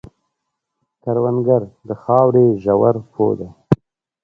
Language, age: Pashto, 19-29